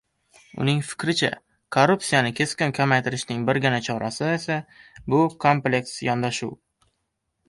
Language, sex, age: Uzbek, male, under 19